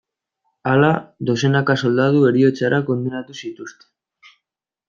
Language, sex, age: Basque, male, 19-29